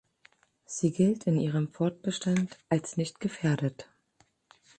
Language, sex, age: German, female, 40-49